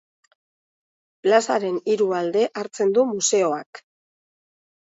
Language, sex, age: Basque, female, 50-59